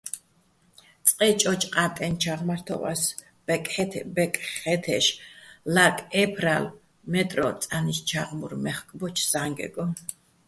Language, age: Bats, 60-69